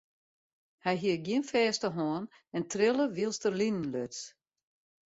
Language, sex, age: Western Frisian, female, 60-69